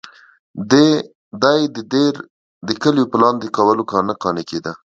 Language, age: Pashto, 19-29